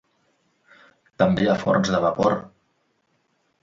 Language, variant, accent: Catalan, Central, central